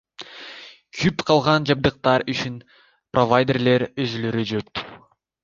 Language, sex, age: Kyrgyz, male, under 19